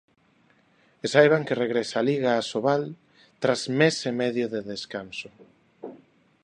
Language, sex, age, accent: Galician, male, 30-39, Neofalante